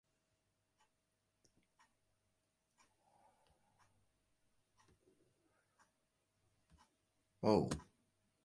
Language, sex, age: Western Frisian, male, 60-69